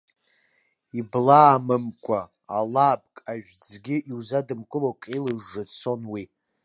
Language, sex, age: Abkhazian, male, 19-29